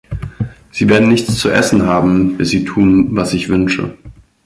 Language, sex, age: German, male, 19-29